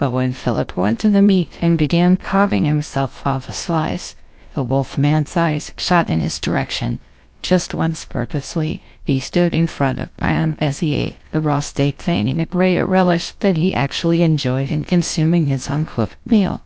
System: TTS, GlowTTS